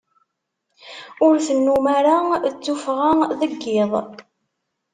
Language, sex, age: Kabyle, female, 19-29